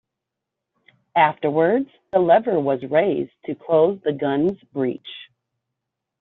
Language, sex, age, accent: English, female, 30-39, United States English